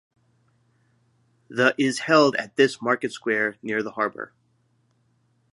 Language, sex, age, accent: English, male, 50-59, United States English